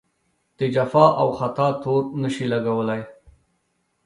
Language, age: Pashto, 30-39